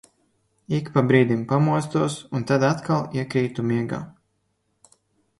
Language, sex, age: Latvian, male, 19-29